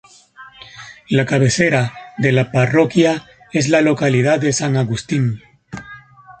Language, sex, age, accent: Spanish, male, 30-39, España: Centro-Sur peninsular (Madrid, Toledo, Castilla-La Mancha)